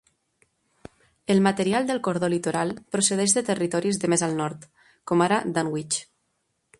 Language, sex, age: Catalan, female, 30-39